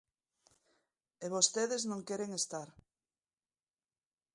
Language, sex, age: Galician, female, 40-49